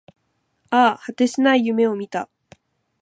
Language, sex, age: Japanese, female, 19-29